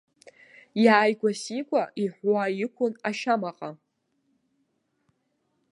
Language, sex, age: Abkhazian, female, 19-29